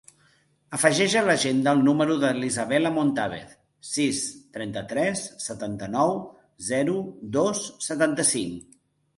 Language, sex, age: Catalan, male, 40-49